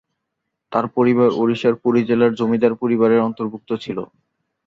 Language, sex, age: Bengali, male, 19-29